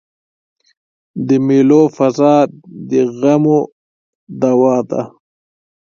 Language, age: Pashto, 19-29